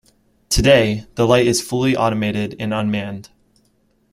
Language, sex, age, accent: English, male, 19-29, United States English